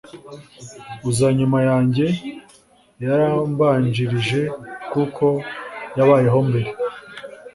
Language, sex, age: Kinyarwanda, male, 19-29